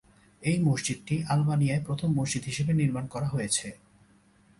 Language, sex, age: Bengali, male, 19-29